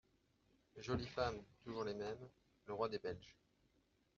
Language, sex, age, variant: French, male, 30-39, Français de métropole